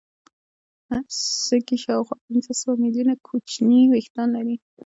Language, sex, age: Pashto, female, under 19